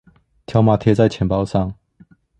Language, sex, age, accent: Chinese, male, 19-29, 出生地：彰化縣